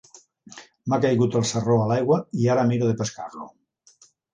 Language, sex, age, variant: Catalan, male, 60-69, Central